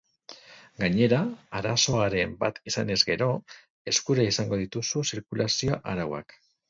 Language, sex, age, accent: Basque, male, 40-49, Mendebalekoa (Araba, Bizkaia, Gipuzkoako mendebaleko herri batzuk)